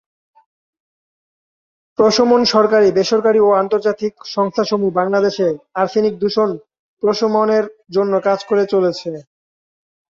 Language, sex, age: Bengali, male, 19-29